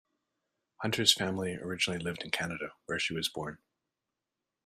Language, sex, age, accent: English, male, 40-49, Canadian English